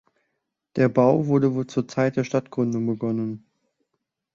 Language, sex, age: German, male, 19-29